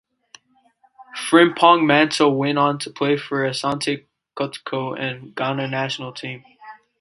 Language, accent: English, United States English